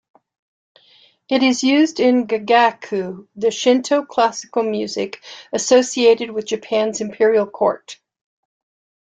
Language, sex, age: English, female, 60-69